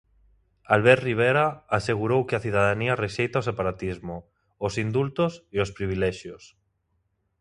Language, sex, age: Galician, male, 19-29